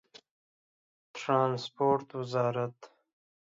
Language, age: Pashto, 19-29